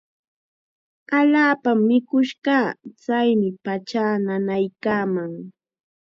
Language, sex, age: Chiquián Ancash Quechua, female, 19-29